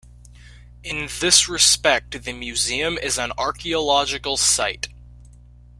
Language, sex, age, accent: English, male, under 19, United States English